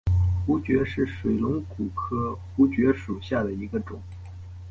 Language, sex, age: Chinese, male, 19-29